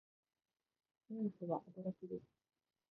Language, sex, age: Japanese, female, 19-29